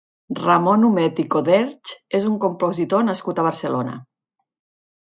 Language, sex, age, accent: Catalan, female, 40-49, Tortosí